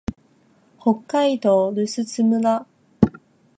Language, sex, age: Japanese, female, 19-29